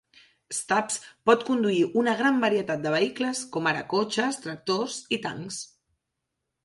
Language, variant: Catalan, Central